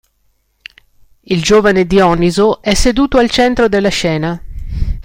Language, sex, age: Italian, female, 60-69